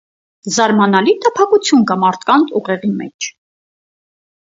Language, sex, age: Armenian, female, 30-39